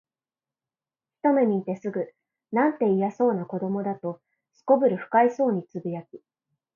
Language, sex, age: Japanese, female, 19-29